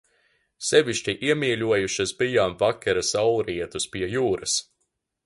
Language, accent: Latvian, Rigas